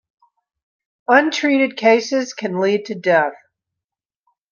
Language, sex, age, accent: English, female, 60-69, United States English